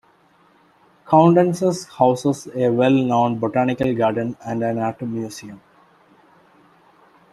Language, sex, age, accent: English, male, 19-29, England English